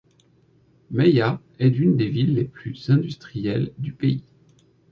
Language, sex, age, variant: French, male, 30-39, Français de métropole